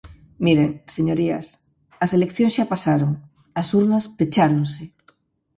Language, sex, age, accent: Galician, female, 40-49, Normativo (estándar)